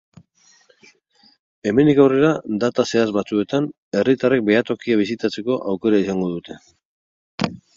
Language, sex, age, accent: Basque, male, 60-69, Mendebalekoa (Araba, Bizkaia, Gipuzkoako mendebaleko herri batzuk)